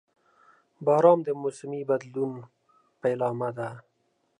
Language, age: Pashto, 30-39